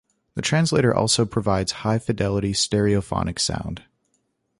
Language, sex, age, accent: English, male, 19-29, United States English